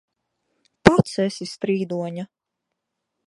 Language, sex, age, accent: Latvian, female, 19-29, Dzimtā valoda